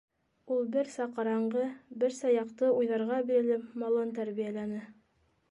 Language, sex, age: Bashkir, female, 30-39